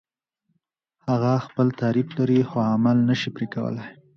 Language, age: Pashto, 19-29